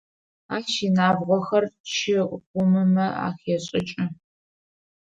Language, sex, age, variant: Adyghe, female, 19-29, Адыгабзэ (Кирил, пстэумэ зэдыряе)